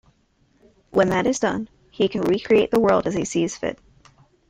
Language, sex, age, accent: English, female, under 19, United States English